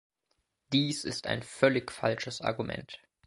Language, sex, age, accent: German, male, 30-39, Deutschland Deutsch